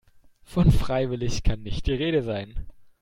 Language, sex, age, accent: German, male, 19-29, Deutschland Deutsch